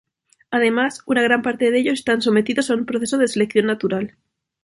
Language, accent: Spanish, España: Norte peninsular (Asturias, Castilla y León, Cantabria, País Vasco, Navarra, Aragón, La Rioja, Guadalajara, Cuenca)